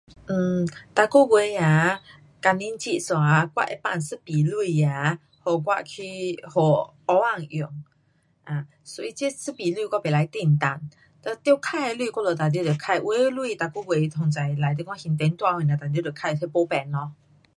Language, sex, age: Pu-Xian Chinese, female, 40-49